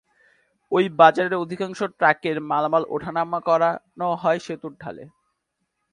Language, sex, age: Bengali, male, 19-29